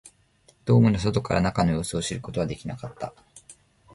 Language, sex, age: Japanese, male, 19-29